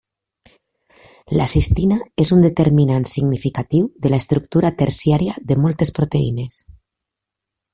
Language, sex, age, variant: Catalan, female, 40-49, Septentrional